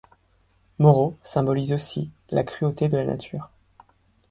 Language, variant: French, Français de métropole